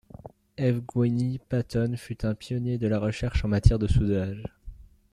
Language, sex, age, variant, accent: French, male, under 19, Français d'Europe, Français de Belgique